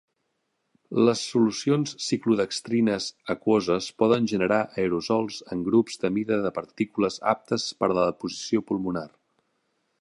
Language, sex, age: Catalan, male, 30-39